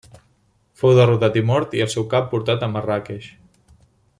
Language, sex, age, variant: Catalan, male, 19-29, Central